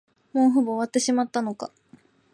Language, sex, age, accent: Japanese, female, 19-29, 東京